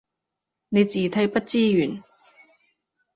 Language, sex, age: Cantonese, female, 19-29